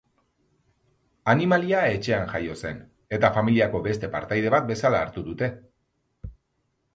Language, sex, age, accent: Basque, male, 40-49, Mendebalekoa (Araba, Bizkaia, Gipuzkoako mendebaleko herri batzuk)